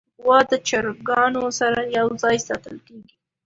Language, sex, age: Pashto, female, under 19